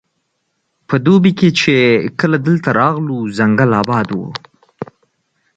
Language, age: Pashto, 19-29